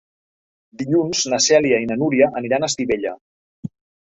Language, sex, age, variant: Catalan, male, 40-49, Central